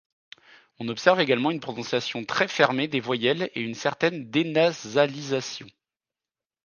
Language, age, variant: French, 30-39, Français de métropole